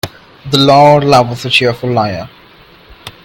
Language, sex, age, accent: English, male, 19-29, India and South Asia (India, Pakistan, Sri Lanka)